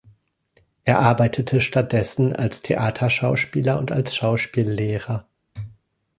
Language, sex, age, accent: German, male, 40-49, Deutschland Deutsch